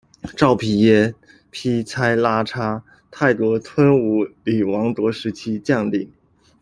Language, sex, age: Chinese, male, 19-29